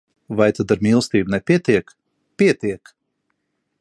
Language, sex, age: Latvian, male, 30-39